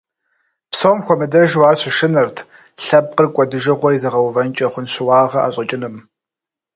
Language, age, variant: Kabardian, 30-39, Адыгэбзэ (Къэбэрдей, Кирил, псоми зэдай)